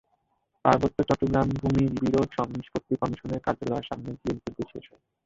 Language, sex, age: Bengali, male, 19-29